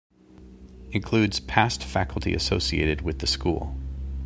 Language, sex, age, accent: English, male, 40-49, United States English